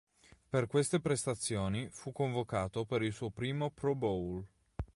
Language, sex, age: Italian, male, 30-39